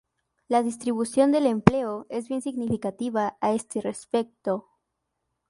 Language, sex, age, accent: Spanish, female, under 19, México